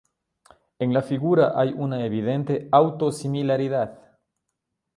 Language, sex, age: Spanish, male, 40-49